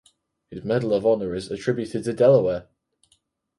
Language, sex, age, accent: English, male, under 19, England English